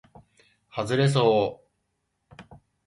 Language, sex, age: Japanese, male, 40-49